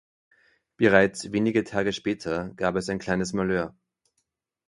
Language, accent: German, Österreichisches Deutsch